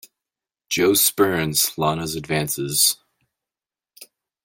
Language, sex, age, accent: English, male, 30-39, United States English